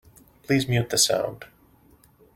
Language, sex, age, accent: English, male, 30-39, United States English